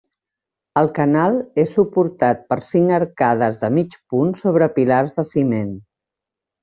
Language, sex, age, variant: Catalan, female, 50-59, Central